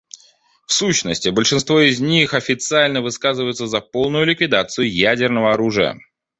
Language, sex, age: Russian, male, 30-39